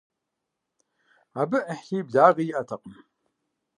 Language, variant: Kabardian, Адыгэбзэ (Къэбэрдей, Кирил, псоми зэдай)